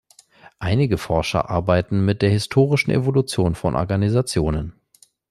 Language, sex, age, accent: German, male, 19-29, Deutschland Deutsch